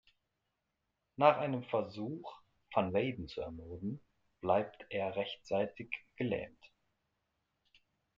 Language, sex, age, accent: German, male, 40-49, Deutschland Deutsch